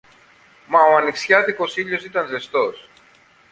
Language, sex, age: Greek, male, 40-49